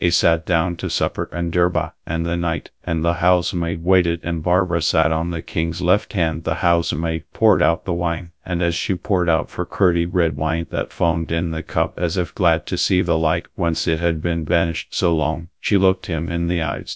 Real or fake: fake